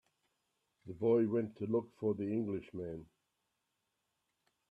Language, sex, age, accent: English, male, 70-79, Australian English